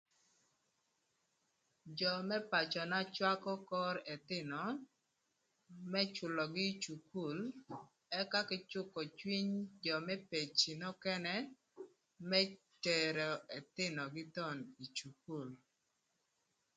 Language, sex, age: Thur, female, 30-39